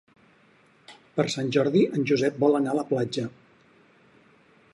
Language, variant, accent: Catalan, Central, central